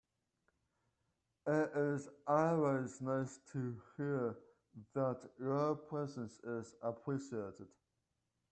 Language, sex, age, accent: English, male, 30-39, United States English